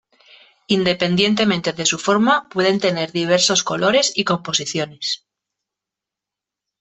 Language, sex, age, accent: Spanish, female, 50-59, España: Centro-Sur peninsular (Madrid, Toledo, Castilla-La Mancha)